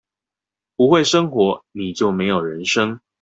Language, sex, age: Chinese, male, 19-29